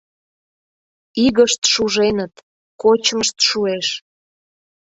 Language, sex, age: Mari, female, 30-39